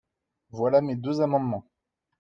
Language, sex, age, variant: French, male, 30-39, Français de métropole